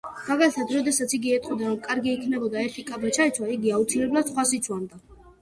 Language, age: Georgian, 19-29